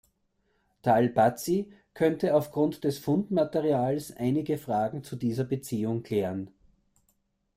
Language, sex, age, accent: German, male, 40-49, Österreichisches Deutsch